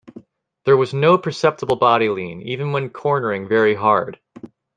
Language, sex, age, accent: English, female, 19-29, United States English